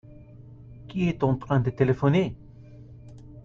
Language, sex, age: French, male, 40-49